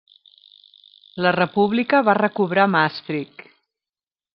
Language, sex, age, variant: Catalan, female, 40-49, Central